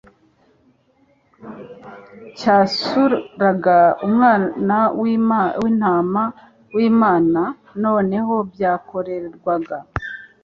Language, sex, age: Kinyarwanda, male, 19-29